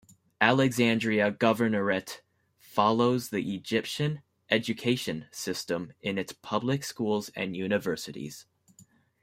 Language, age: English, 19-29